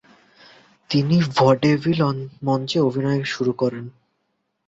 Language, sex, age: Bengali, male, 19-29